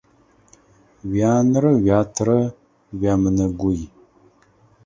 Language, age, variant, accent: Adyghe, 30-39, Адыгабзэ (Кирил, пстэумэ зэдыряе), Кıэмгуй (Çemguy)